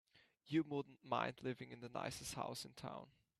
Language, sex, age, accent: English, male, under 19, United States English